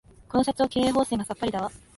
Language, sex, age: Japanese, male, 19-29